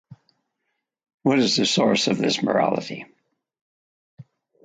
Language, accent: English, United States English